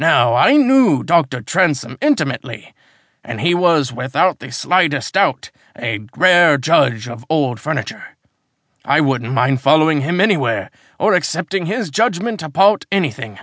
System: none